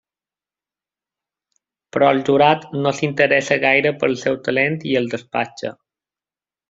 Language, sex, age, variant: Catalan, male, 30-39, Balear